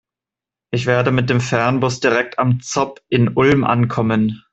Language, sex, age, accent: German, male, 30-39, Deutschland Deutsch